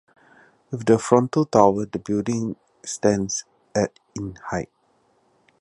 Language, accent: English, Singaporean English